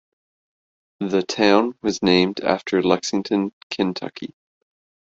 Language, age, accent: English, 30-39, Canadian English